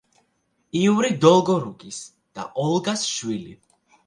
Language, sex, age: Georgian, male, 19-29